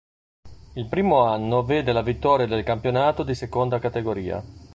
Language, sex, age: Italian, male, 50-59